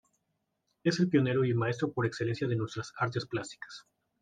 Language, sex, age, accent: Spanish, male, 19-29, México